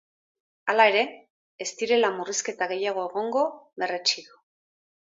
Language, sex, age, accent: Basque, female, 50-59, Erdialdekoa edo Nafarra (Gipuzkoa, Nafarroa)